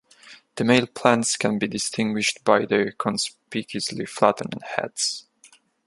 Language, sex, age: English, male, 19-29